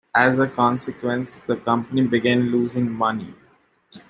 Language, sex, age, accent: English, male, 19-29, India and South Asia (India, Pakistan, Sri Lanka)